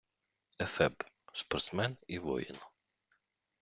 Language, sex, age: Ukrainian, male, 30-39